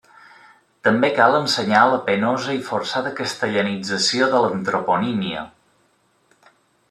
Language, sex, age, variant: Catalan, male, 30-39, Balear